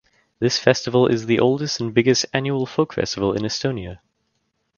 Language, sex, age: English, male, under 19